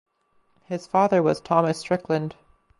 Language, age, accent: English, 19-29, United States English